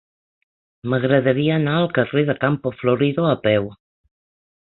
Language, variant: Catalan, Central